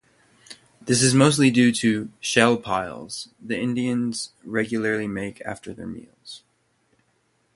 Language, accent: English, United States English